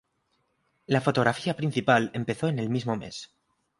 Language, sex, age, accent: Spanish, male, 19-29, España: Norte peninsular (Asturias, Castilla y León, Cantabria, País Vasco, Navarra, Aragón, La Rioja, Guadalajara, Cuenca)